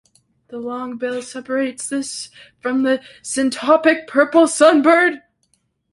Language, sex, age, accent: English, male, under 19, United States English